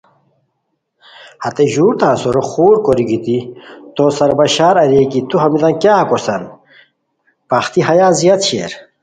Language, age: Khowar, 30-39